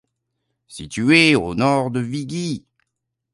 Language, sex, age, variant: French, male, 19-29, Français de métropole